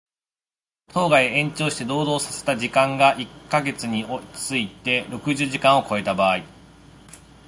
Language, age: Japanese, 40-49